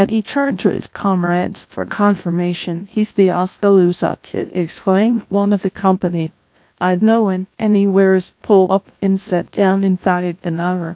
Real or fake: fake